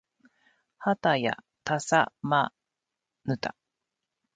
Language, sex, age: Japanese, female, 50-59